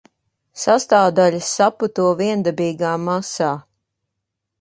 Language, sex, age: Latvian, female, 30-39